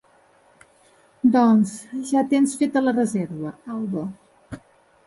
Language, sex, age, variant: Catalan, female, 50-59, Balear